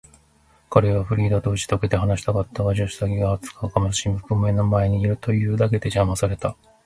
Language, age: Japanese, 50-59